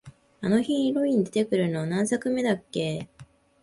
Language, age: Japanese, 19-29